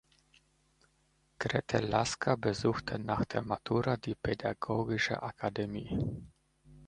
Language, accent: German, Polnisch Deutsch